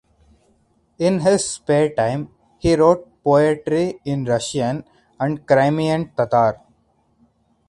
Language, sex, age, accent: English, male, 19-29, India and South Asia (India, Pakistan, Sri Lanka)